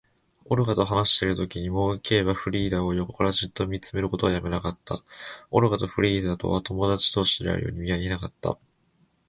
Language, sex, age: Japanese, male, 19-29